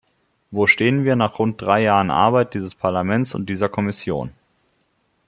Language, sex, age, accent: German, male, 30-39, Deutschland Deutsch